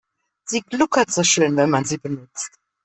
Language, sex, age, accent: German, female, 50-59, Deutschland Deutsch